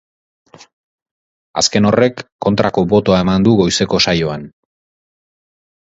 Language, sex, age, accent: Basque, male, 30-39, Erdialdekoa edo Nafarra (Gipuzkoa, Nafarroa)